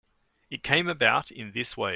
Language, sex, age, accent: English, male, 30-39, Australian English